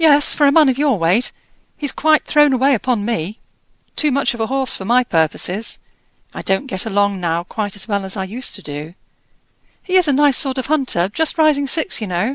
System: none